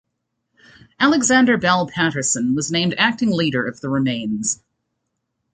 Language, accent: English, Canadian English